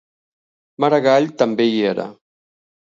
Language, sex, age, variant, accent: Catalan, male, 60-69, Valencià central, valencià